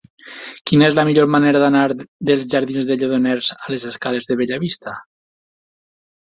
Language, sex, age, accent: Catalan, male, 40-49, valencià